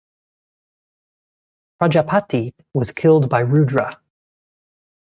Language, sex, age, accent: English, male, 19-29, United States English